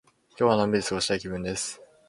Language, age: Japanese, 19-29